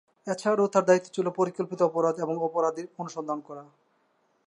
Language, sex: Bengali, male